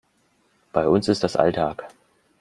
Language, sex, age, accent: German, male, 30-39, Deutschland Deutsch